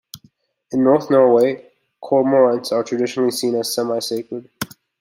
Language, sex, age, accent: English, male, 19-29, United States English